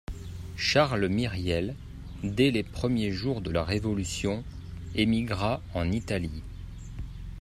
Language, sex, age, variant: French, male, 30-39, Français de métropole